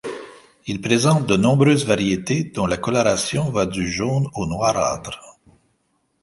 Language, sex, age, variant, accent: French, male, 50-59, Français d'Amérique du Nord, Français du Canada